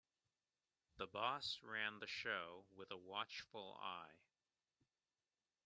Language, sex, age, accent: English, male, 40-49, United States English